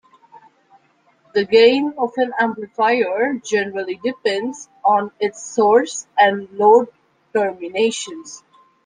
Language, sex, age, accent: English, female, 19-29, India and South Asia (India, Pakistan, Sri Lanka)